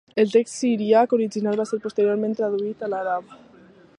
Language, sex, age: Catalan, female, under 19